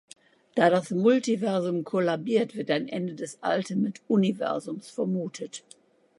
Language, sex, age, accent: German, female, 60-69, Deutschland Deutsch